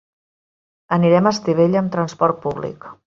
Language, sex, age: Catalan, female, 40-49